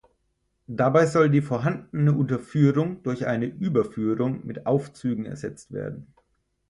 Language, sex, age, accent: German, male, 30-39, Deutschland Deutsch